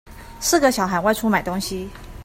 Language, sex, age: Chinese, female, 30-39